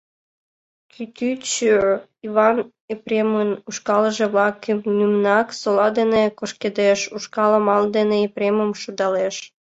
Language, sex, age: Mari, female, under 19